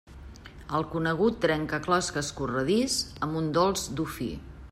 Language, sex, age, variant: Catalan, female, 50-59, Central